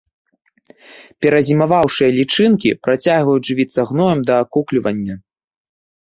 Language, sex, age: Belarusian, male, 19-29